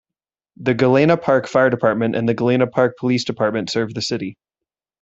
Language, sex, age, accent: English, male, 30-39, Canadian English